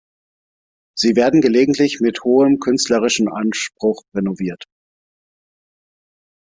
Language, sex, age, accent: German, male, 40-49, Deutschland Deutsch